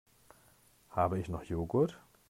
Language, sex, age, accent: German, male, 40-49, Deutschland Deutsch